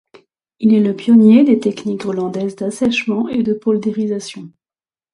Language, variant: French, Français de métropole